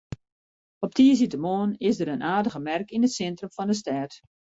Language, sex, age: Western Frisian, female, 50-59